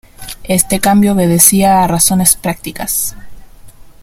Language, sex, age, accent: Spanish, female, under 19, Chileno: Chile, Cuyo